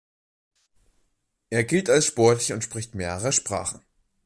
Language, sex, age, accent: German, male, under 19, Deutschland Deutsch